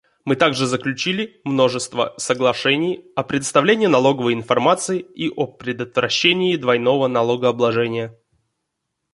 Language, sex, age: Russian, male, 19-29